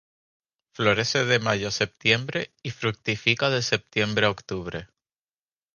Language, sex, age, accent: Spanish, male, 19-29, España: Islas Canarias